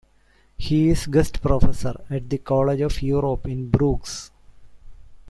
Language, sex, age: English, male, 40-49